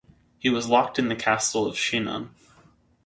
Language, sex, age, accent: English, male, 30-39, United States English